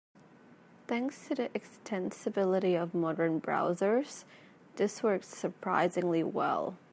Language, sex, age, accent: English, female, 19-29, Australian English